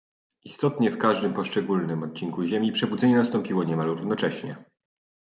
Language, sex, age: Polish, male, 30-39